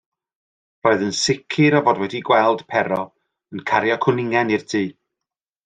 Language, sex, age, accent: Welsh, male, 40-49, Y Deyrnas Unedig Cymraeg